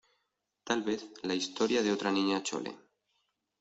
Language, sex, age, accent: Spanish, male, 19-29, España: Norte peninsular (Asturias, Castilla y León, Cantabria, País Vasco, Navarra, Aragón, La Rioja, Guadalajara, Cuenca)